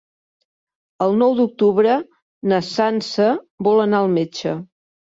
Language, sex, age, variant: Catalan, female, 50-59, Central